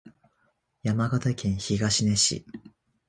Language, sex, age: Japanese, male, 19-29